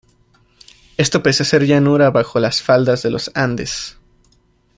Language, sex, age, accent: Spanish, male, 19-29, México